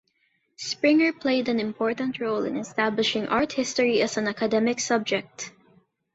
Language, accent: English, Filipino